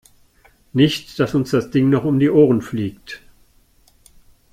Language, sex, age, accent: German, male, 60-69, Deutschland Deutsch